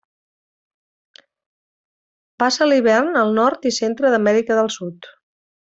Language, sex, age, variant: Catalan, female, 50-59, Central